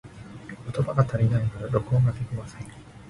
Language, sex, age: Japanese, male, 19-29